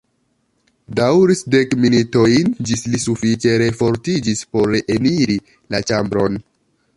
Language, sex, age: Esperanto, male, 19-29